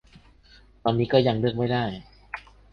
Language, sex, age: Thai, male, 19-29